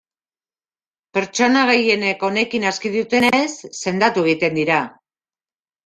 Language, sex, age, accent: Basque, male, 19-29, Mendebalekoa (Araba, Bizkaia, Gipuzkoako mendebaleko herri batzuk)